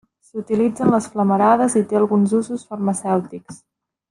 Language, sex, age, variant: Catalan, female, 30-39, Central